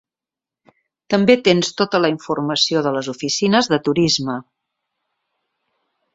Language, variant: Catalan, Central